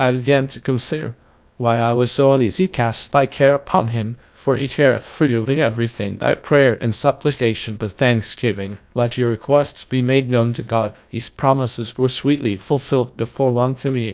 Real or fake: fake